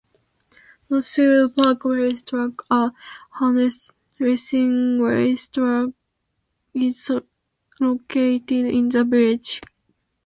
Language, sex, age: English, female, 19-29